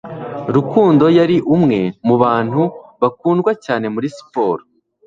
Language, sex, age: Kinyarwanda, male, 19-29